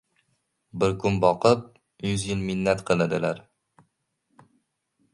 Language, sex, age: Uzbek, male, under 19